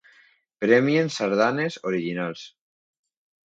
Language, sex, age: Catalan, male, 30-39